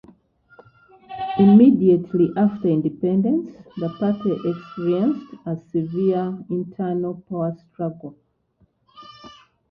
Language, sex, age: English, female, 40-49